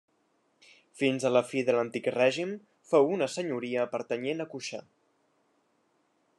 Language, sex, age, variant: Catalan, male, under 19, Central